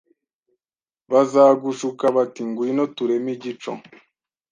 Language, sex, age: Kinyarwanda, male, 19-29